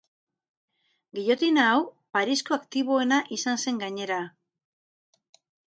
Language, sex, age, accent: Basque, female, 50-59, Mendebalekoa (Araba, Bizkaia, Gipuzkoako mendebaleko herri batzuk)